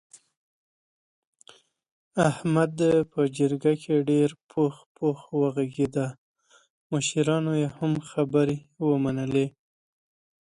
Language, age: Pashto, 30-39